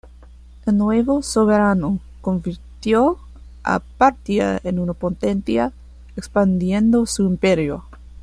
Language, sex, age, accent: Spanish, female, 19-29, España: Centro-Sur peninsular (Madrid, Toledo, Castilla-La Mancha)